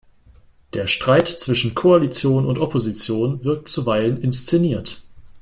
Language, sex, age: German, female, 19-29